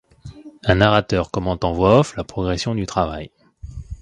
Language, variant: French, Français de métropole